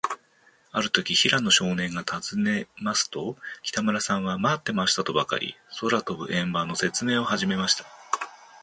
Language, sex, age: Japanese, male, 50-59